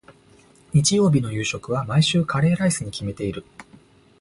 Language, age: Japanese, 19-29